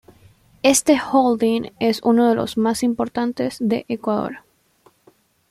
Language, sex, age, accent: Spanish, female, under 19, Andino-Pacífico: Colombia, Perú, Ecuador, oeste de Bolivia y Venezuela andina